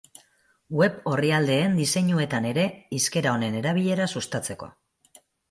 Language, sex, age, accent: Basque, female, 40-49, Mendebalekoa (Araba, Bizkaia, Gipuzkoako mendebaleko herri batzuk)